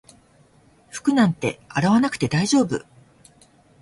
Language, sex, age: Japanese, female, 60-69